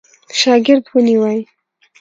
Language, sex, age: Pashto, female, 19-29